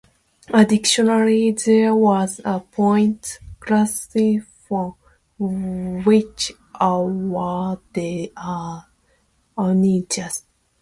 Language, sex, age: English, female, 30-39